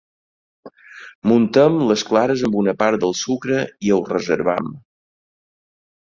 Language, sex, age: Catalan, male, 50-59